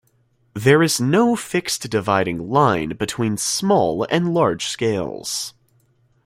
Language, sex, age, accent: English, male, under 19, United States English